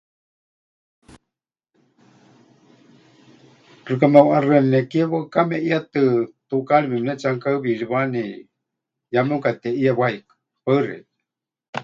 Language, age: Huichol, 50-59